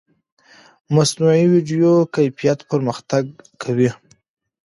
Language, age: Pashto, 30-39